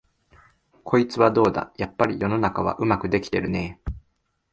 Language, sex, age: Japanese, male, 19-29